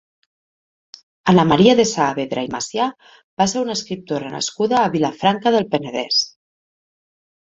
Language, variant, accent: Catalan, Nord-Occidental, Tortosí